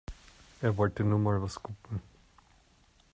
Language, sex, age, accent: German, male, 30-39, Österreichisches Deutsch